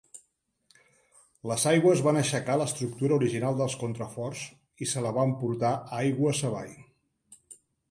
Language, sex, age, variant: Catalan, male, 50-59, Central